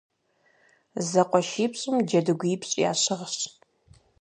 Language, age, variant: Kabardian, 19-29, Адыгэбзэ (Къэбэрдей, Кирил, псоми зэдай)